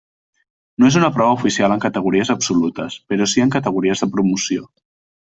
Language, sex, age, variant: Catalan, male, 30-39, Central